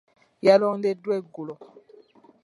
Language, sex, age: Ganda, female, 19-29